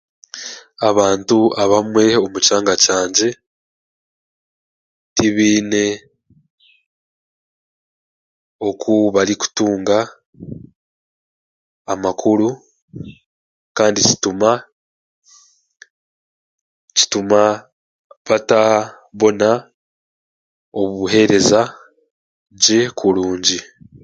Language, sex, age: Chiga, male, 19-29